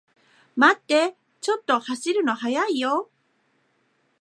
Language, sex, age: Japanese, female, 50-59